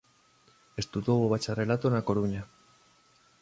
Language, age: Galician, 30-39